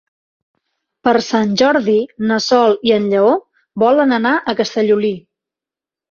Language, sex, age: Catalan, female, 30-39